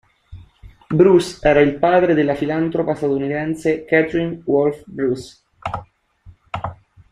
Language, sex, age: Italian, male, 30-39